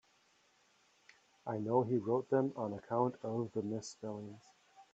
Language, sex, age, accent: English, male, 30-39, United States English